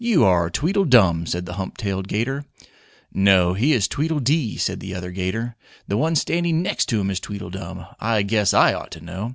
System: none